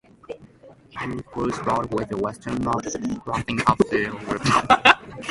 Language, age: English, 19-29